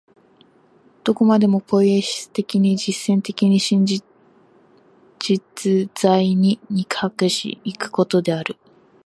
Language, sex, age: Japanese, female, under 19